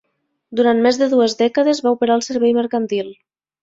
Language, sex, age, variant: Catalan, female, 19-29, Nord-Occidental